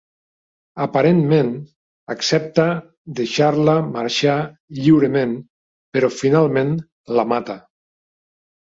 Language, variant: Catalan, Nord-Occidental